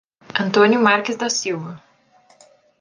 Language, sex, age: Portuguese, female, 19-29